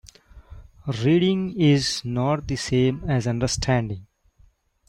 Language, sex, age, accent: English, male, 40-49, India and South Asia (India, Pakistan, Sri Lanka)